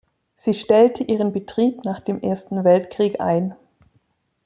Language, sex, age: German, female, 40-49